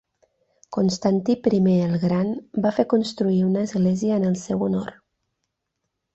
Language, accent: Catalan, central; nord-occidental